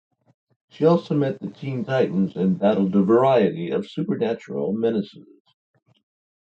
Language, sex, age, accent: English, male, 60-69, United States English